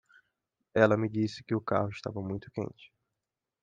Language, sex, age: Portuguese, male, 19-29